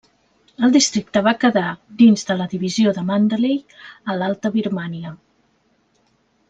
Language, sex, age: Catalan, female, 40-49